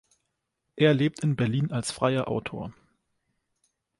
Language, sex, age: German, male, 19-29